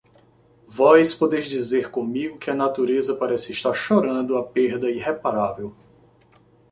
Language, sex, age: Portuguese, male, 40-49